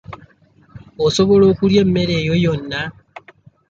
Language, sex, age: Ganda, male, 19-29